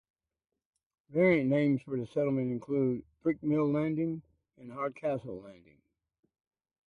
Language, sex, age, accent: English, male, 60-69, United States English